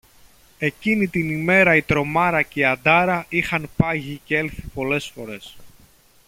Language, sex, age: Greek, male, 30-39